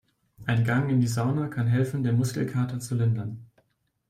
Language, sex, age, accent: German, male, 19-29, Deutschland Deutsch